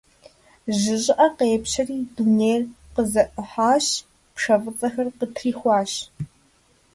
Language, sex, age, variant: Kabardian, female, under 19, Адыгэбзэ (Къэбэрдей, Кирил, псоми зэдай)